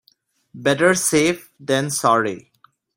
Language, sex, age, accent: English, male, 30-39, India and South Asia (India, Pakistan, Sri Lanka)